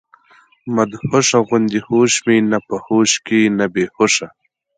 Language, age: Pashto, 19-29